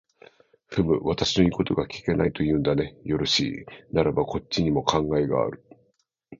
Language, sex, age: Japanese, male, 40-49